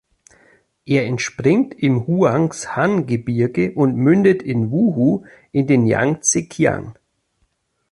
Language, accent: German, Deutschland Deutsch